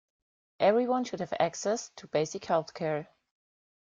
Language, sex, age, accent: English, female, 40-49, United States English